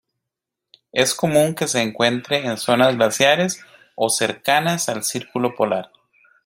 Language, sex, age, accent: Spanish, male, 30-39, América central